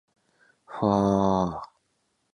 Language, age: Japanese, 19-29